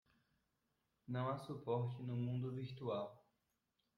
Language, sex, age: Portuguese, male, 19-29